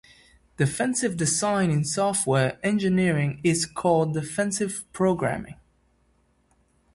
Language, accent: English, England English